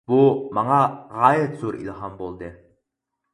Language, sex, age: Uyghur, male, 19-29